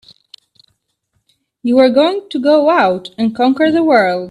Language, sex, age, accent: English, female, 19-29, United States English